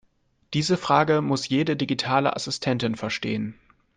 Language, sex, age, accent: German, male, 19-29, Deutschland Deutsch